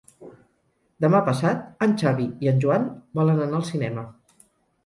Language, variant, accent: Catalan, Central, central